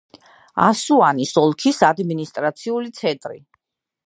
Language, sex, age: Georgian, female, 30-39